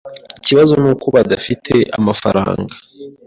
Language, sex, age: Kinyarwanda, male, 19-29